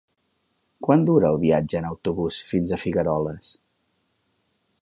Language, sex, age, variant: Catalan, male, 50-59, Central